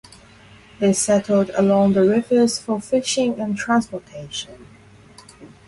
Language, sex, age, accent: English, female, 19-29, Hong Kong English